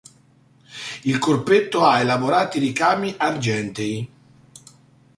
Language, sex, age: Italian, male, 40-49